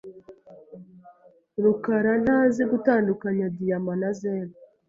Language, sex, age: Kinyarwanda, female, 19-29